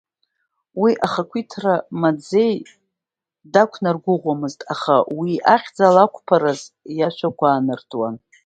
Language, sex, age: Abkhazian, female, 30-39